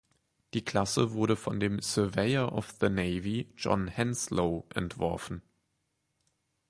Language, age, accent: German, 19-29, Deutschland Deutsch